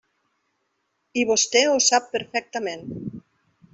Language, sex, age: Catalan, female, 50-59